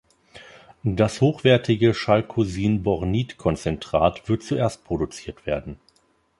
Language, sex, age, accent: German, male, 30-39, Deutschland Deutsch